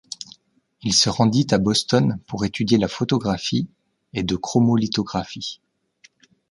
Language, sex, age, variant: French, male, 30-39, Français de métropole